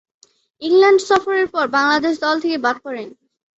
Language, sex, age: Bengali, female, 19-29